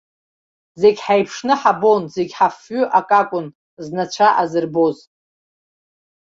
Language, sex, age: Abkhazian, female, 30-39